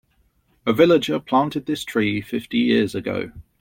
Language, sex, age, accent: English, male, 30-39, England English